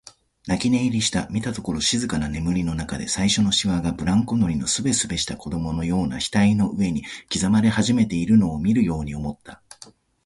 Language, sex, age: Japanese, male, 30-39